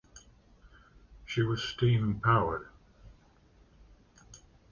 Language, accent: English, England English